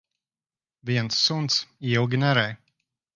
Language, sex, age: Latvian, male, 40-49